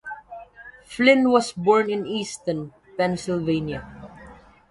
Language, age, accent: English, 19-29, Filipino